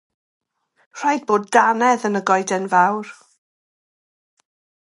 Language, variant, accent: Welsh, South-Eastern Welsh, Y Deyrnas Unedig Cymraeg